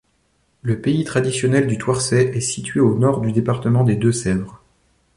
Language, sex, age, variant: French, male, 30-39, Français de métropole